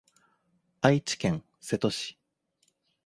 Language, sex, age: Japanese, male, 30-39